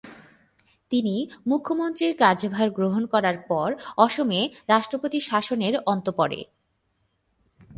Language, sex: Bengali, female